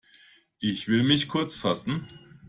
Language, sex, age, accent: German, male, 50-59, Deutschland Deutsch